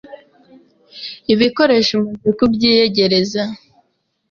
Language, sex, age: Kinyarwanda, female, 19-29